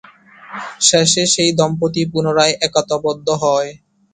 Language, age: Bengali, 19-29